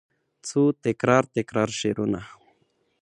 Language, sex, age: Pashto, male, under 19